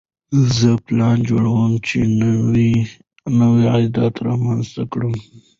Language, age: Pashto, 19-29